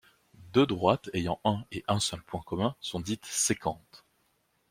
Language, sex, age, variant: French, male, 19-29, Français de métropole